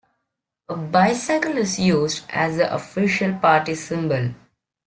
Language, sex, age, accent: English, male, under 19, England English